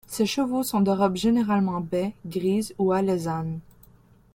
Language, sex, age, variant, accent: French, female, under 19, Français d'Amérique du Nord, Français du Canada